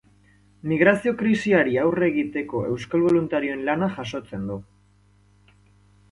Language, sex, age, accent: Basque, male, 19-29, Erdialdekoa edo Nafarra (Gipuzkoa, Nafarroa)